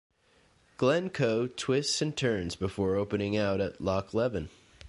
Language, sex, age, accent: English, male, 30-39, United States English